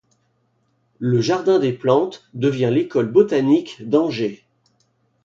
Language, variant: French, Français de métropole